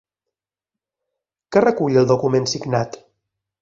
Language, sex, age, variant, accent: Catalan, male, 30-39, Balear, mallorquí